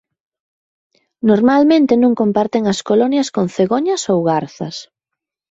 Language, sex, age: Galician, female, 30-39